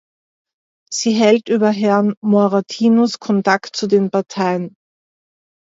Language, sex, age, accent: German, female, 40-49, Österreichisches Deutsch